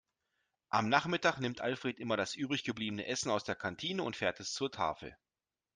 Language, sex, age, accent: German, male, 40-49, Deutschland Deutsch